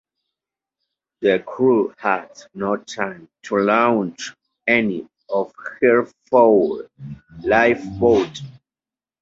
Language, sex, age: English, male, 30-39